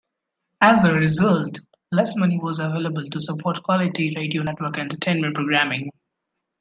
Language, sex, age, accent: English, male, 19-29, India and South Asia (India, Pakistan, Sri Lanka)